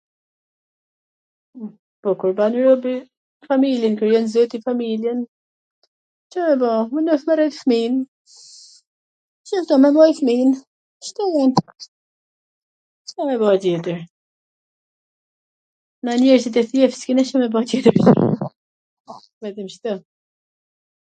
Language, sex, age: Gheg Albanian, female, 40-49